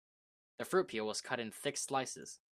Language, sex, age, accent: English, male, under 19, United States English